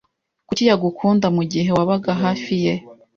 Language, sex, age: Kinyarwanda, female, 19-29